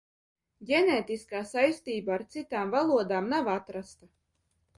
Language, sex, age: Latvian, female, 19-29